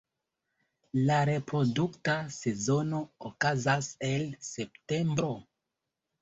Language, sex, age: Esperanto, male, 19-29